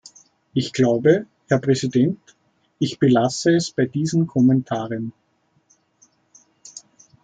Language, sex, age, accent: German, male, 40-49, Österreichisches Deutsch